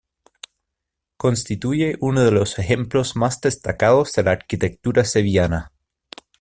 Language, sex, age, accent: Spanish, male, 30-39, Chileno: Chile, Cuyo